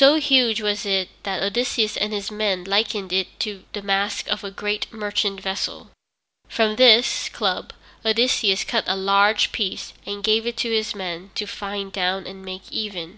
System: none